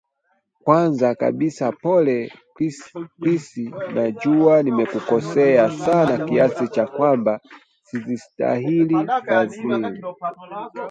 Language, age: Swahili, 19-29